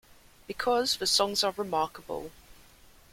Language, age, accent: English, 19-29, England English